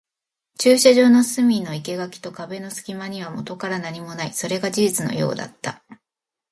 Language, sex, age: Japanese, female, 40-49